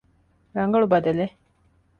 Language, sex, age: Divehi, female, 40-49